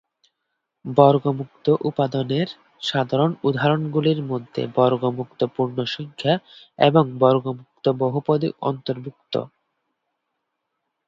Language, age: Bengali, 19-29